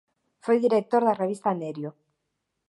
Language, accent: Galician, Normativo (estándar)